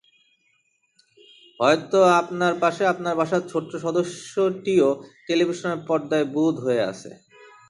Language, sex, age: Bengali, male, 19-29